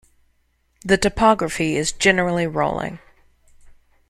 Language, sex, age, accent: English, female, 19-29, United States English